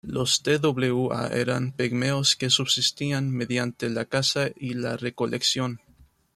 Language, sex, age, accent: Spanish, male, 19-29, México